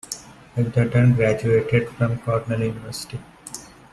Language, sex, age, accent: English, male, 19-29, India and South Asia (India, Pakistan, Sri Lanka)